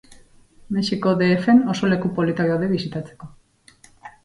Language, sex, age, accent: Basque, female, 40-49, Erdialdekoa edo Nafarra (Gipuzkoa, Nafarroa)